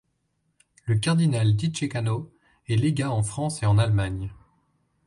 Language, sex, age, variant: French, male, 30-39, Français de métropole